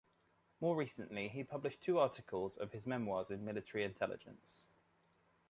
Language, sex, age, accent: English, male, 30-39, England English